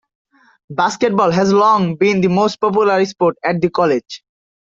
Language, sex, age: English, male, under 19